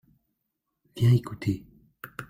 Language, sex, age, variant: French, male, 50-59, Français de métropole